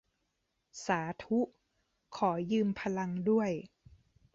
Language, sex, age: Thai, female, 30-39